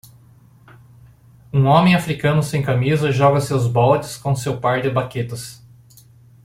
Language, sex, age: Portuguese, male, 40-49